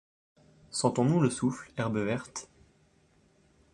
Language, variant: French, Français de métropole